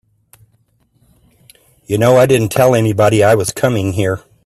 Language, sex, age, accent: English, male, 50-59, United States English